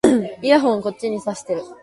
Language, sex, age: English, female, 19-29